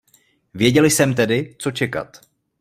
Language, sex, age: Czech, male, 19-29